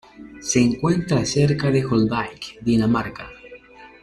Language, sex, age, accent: Spanish, male, 19-29, Andino-Pacífico: Colombia, Perú, Ecuador, oeste de Bolivia y Venezuela andina